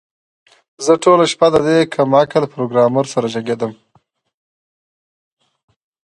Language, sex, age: Pashto, female, 19-29